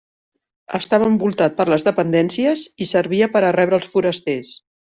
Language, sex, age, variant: Catalan, female, 50-59, Central